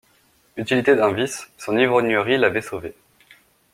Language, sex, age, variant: French, male, 19-29, Français de métropole